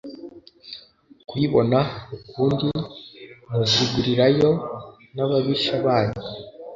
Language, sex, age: Kinyarwanda, male, under 19